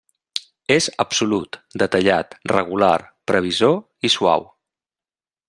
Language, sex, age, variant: Catalan, male, 40-49, Central